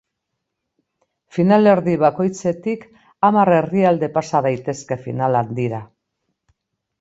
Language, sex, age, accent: Basque, female, 60-69, Mendebalekoa (Araba, Bizkaia, Gipuzkoako mendebaleko herri batzuk)